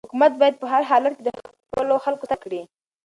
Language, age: Pashto, 19-29